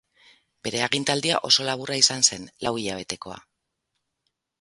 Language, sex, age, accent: Basque, female, 40-49, Mendebalekoa (Araba, Bizkaia, Gipuzkoako mendebaleko herri batzuk)